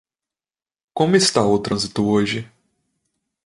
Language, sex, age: Portuguese, male, 19-29